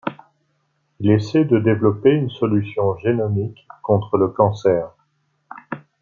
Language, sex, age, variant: French, male, 40-49, Français de métropole